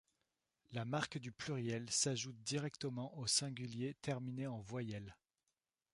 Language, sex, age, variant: French, male, 30-39, Français de métropole